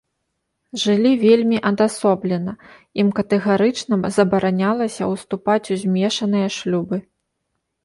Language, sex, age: Belarusian, female, 30-39